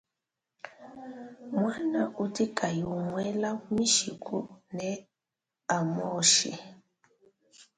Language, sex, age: Luba-Lulua, female, 30-39